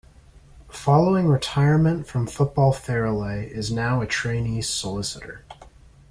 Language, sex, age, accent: English, male, 19-29, United States English